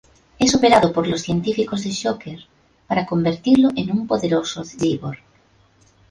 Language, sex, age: Spanish, female, 50-59